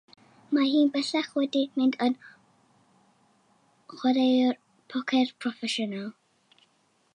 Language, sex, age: Welsh, female, under 19